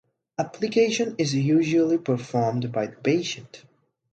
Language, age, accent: English, 19-29, India and South Asia (India, Pakistan, Sri Lanka)